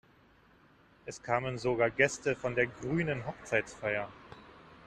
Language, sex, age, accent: German, male, 30-39, Deutschland Deutsch